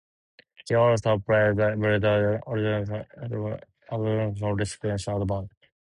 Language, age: English, 19-29